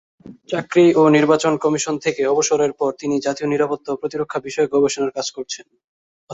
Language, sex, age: Bengali, male, 19-29